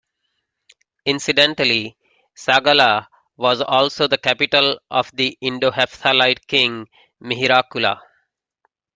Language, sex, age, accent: English, male, 40-49, United States English